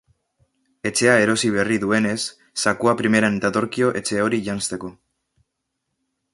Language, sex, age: Basque, male, under 19